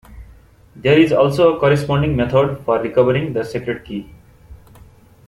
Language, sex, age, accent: English, male, 19-29, India and South Asia (India, Pakistan, Sri Lanka)